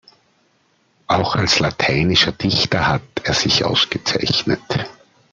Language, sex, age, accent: German, male, 40-49, Österreichisches Deutsch